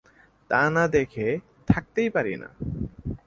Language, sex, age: Bengali, male, 19-29